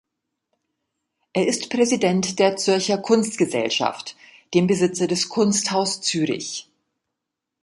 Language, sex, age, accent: German, female, 50-59, Deutschland Deutsch